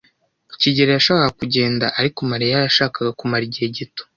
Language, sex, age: Kinyarwanda, male, under 19